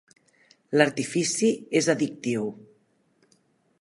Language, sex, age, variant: Catalan, female, 50-59, Central